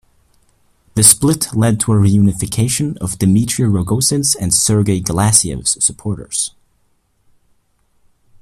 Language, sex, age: English, male, 19-29